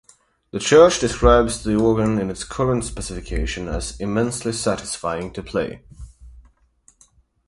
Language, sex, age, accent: English, male, 19-29, United States English; England English